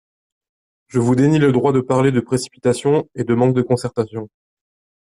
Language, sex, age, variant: French, male, 19-29, Français de métropole